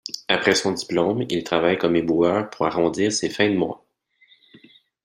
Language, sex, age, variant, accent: French, male, 30-39, Français d'Amérique du Nord, Français du Canada